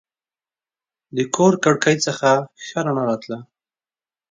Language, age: Pashto, 19-29